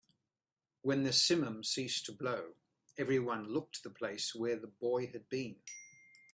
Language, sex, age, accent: English, male, 50-59, Australian English